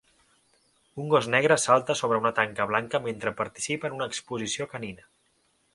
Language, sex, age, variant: Catalan, male, 19-29, Central